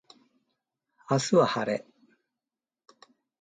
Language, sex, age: Japanese, male, 50-59